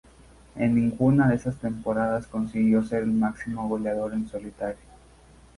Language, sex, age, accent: Spanish, male, 19-29, México